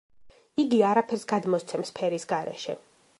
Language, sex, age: Georgian, female, 19-29